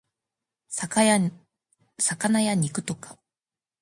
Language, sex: Japanese, female